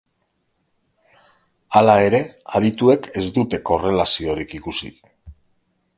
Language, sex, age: Basque, male, 40-49